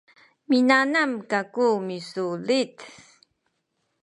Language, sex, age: Sakizaya, female, 50-59